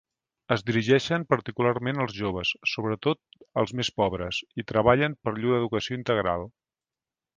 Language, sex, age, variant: Catalan, male, 50-59, Central